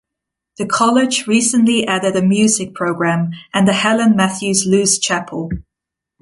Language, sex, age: English, female, 19-29